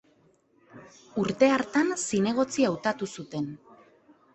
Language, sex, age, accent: Basque, female, 19-29, Mendebalekoa (Araba, Bizkaia, Gipuzkoako mendebaleko herri batzuk)